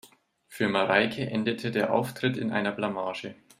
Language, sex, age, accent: German, male, 19-29, Deutschland Deutsch